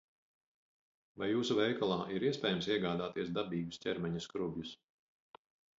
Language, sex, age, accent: Latvian, male, 50-59, Vidus dialekts